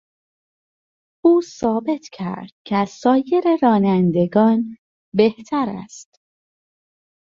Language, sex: Persian, female